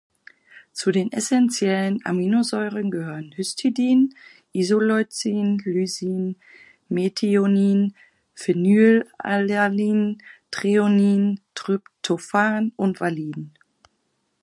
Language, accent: German, Deutschland Deutsch